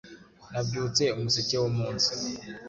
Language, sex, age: Kinyarwanda, male, 19-29